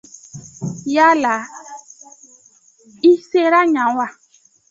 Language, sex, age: Dyula, female, 19-29